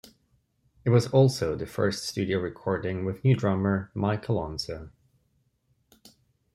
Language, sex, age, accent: English, male, 30-39, United States English